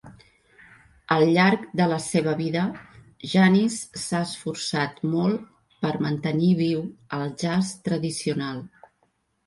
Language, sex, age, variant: Catalan, female, 50-59, Central